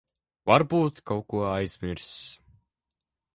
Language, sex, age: Latvian, male, under 19